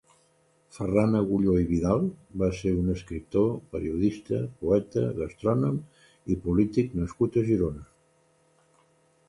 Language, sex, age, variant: Catalan, male, 70-79, Central